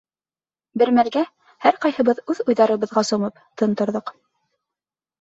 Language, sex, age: Bashkir, female, 19-29